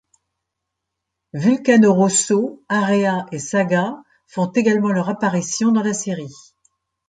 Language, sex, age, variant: French, female, 60-69, Français de métropole